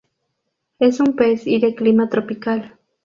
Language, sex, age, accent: Spanish, female, under 19, México